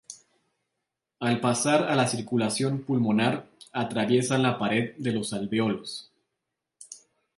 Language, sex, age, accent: Spanish, male, 30-39, México